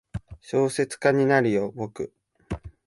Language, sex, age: Japanese, male, 19-29